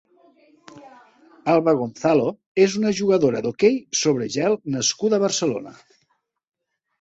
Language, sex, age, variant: Catalan, male, 40-49, Central